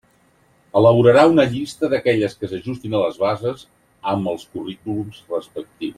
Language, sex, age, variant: Catalan, male, 60-69, Central